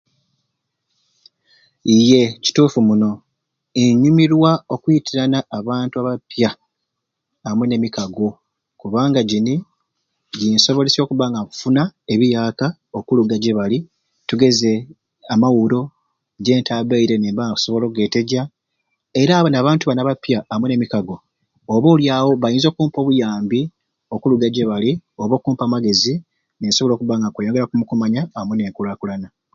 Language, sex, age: Ruuli, male, 30-39